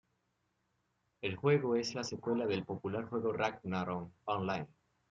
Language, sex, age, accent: Spanish, male, 19-29, Caribe: Cuba, Venezuela, Puerto Rico, República Dominicana, Panamá, Colombia caribeña, México caribeño, Costa del golfo de México